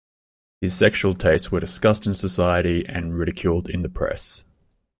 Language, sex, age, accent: English, male, 19-29, Australian English